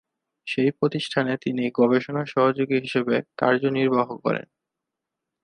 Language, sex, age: Bengali, male, 19-29